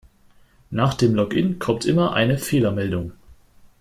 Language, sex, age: German, female, 19-29